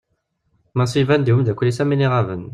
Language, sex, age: Kabyle, male, 19-29